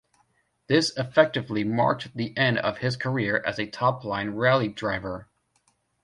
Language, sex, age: English, male, 19-29